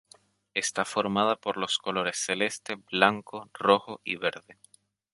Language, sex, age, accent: Spanish, male, 19-29, España: Islas Canarias